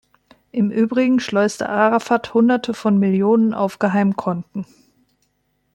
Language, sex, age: German, female, 30-39